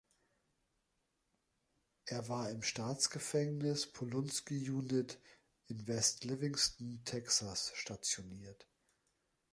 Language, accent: German, Deutschland Deutsch